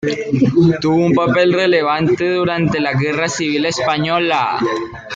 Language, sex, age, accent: Spanish, male, under 19, Andino-Pacífico: Colombia, Perú, Ecuador, oeste de Bolivia y Venezuela andina